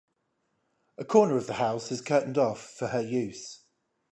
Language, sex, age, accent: English, male, 30-39, England English